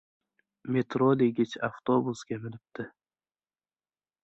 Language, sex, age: Uzbek, male, 19-29